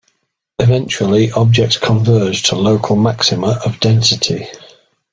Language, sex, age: English, male, 60-69